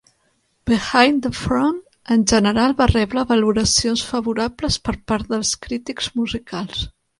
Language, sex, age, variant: Catalan, female, 40-49, Central